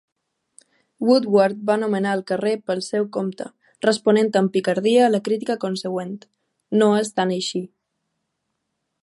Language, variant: Catalan, Balear